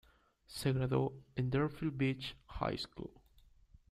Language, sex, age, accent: Spanish, male, 19-29, Andino-Pacífico: Colombia, Perú, Ecuador, oeste de Bolivia y Venezuela andina